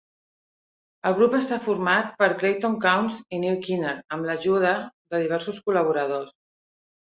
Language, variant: Catalan, Central